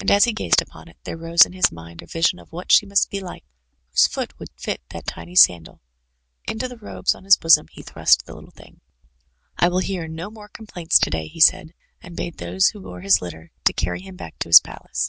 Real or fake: real